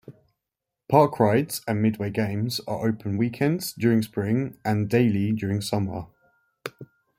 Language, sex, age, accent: English, male, 19-29, England English